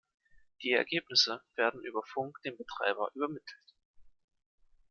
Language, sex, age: German, male, 19-29